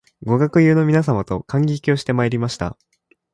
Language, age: Japanese, 19-29